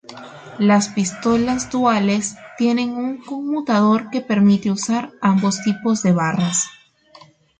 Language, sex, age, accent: Spanish, female, 19-29, Andino-Pacífico: Colombia, Perú, Ecuador, oeste de Bolivia y Venezuela andina